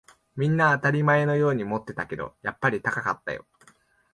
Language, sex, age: Japanese, male, 19-29